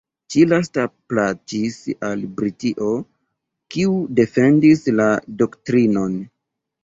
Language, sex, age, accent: Esperanto, male, 30-39, Internacia